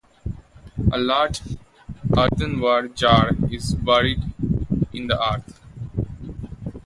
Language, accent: English, India and South Asia (India, Pakistan, Sri Lanka)